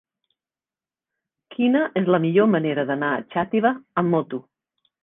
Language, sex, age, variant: Catalan, female, 50-59, Central